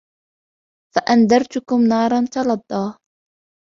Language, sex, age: Arabic, female, 19-29